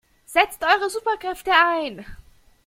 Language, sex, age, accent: German, female, 19-29, Deutschland Deutsch